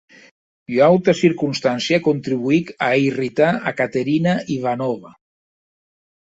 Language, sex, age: Occitan, male, 60-69